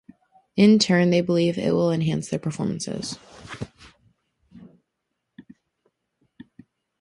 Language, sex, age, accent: English, female, under 19, United States English